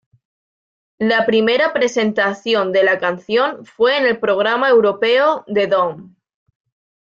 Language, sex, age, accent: Spanish, female, 19-29, España: Norte peninsular (Asturias, Castilla y León, Cantabria, País Vasco, Navarra, Aragón, La Rioja, Guadalajara, Cuenca)